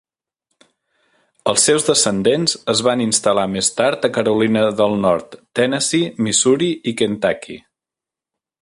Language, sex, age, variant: Catalan, male, 19-29, Central